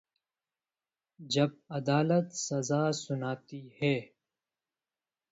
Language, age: Urdu, 19-29